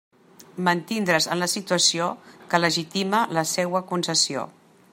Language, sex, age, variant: Catalan, female, 60-69, Central